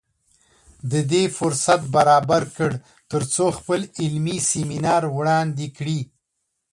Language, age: Pashto, 40-49